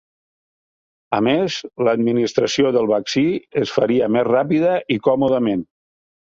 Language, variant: Catalan, Nord-Occidental